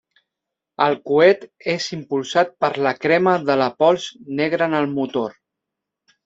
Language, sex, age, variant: Catalan, male, 30-39, Central